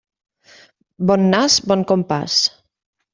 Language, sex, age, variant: Catalan, female, 40-49, Nord-Occidental